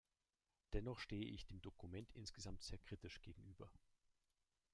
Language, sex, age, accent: German, male, 30-39, Deutschland Deutsch